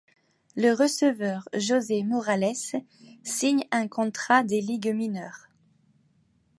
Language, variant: French, Français de métropole